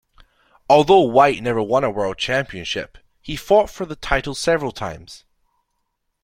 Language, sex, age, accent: English, male, 19-29, Scottish English